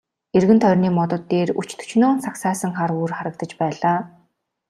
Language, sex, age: Mongolian, female, 19-29